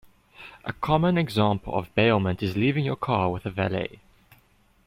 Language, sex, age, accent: English, male, 19-29, Southern African (South Africa, Zimbabwe, Namibia)